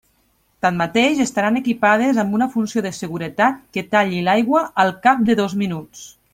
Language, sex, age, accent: Catalan, female, 30-39, valencià